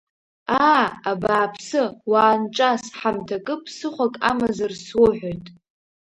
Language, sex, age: Abkhazian, female, under 19